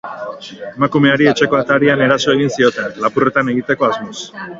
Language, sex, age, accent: Basque, male, 30-39, Erdialdekoa edo Nafarra (Gipuzkoa, Nafarroa)